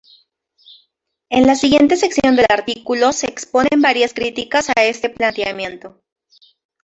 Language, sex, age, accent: Spanish, female, 19-29, Andino-Pacífico: Colombia, Perú, Ecuador, oeste de Bolivia y Venezuela andina